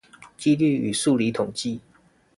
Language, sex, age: Chinese, male, 19-29